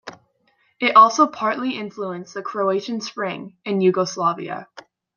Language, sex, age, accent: English, female, 19-29, United States English